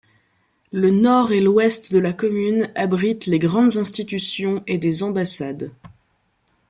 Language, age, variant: French, 19-29, Français de métropole